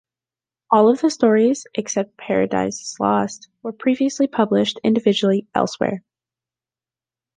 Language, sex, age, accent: English, female, under 19, United States English